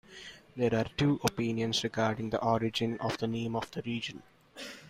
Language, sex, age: English, male, 19-29